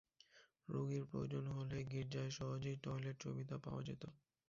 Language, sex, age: Bengali, male, 19-29